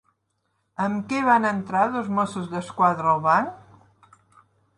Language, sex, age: Catalan, female, 60-69